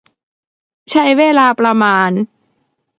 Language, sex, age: Thai, male, 19-29